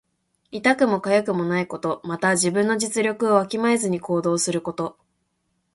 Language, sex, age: Japanese, female, 19-29